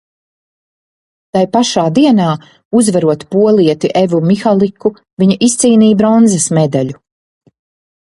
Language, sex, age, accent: Latvian, female, 40-49, bez akcenta